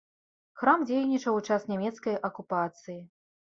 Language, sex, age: Belarusian, female, 30-39